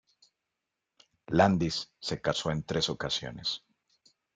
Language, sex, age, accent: Spanish, male, 40-49, Andino-Pacífico: Colombia, Perú, Ecuador, oeste de Bolivia y Venezuela andina